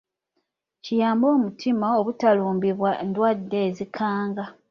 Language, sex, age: Ganda, female, 30-39